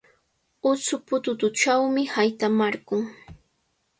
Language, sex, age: Cajatambo North Lima Quechua, female, 19-29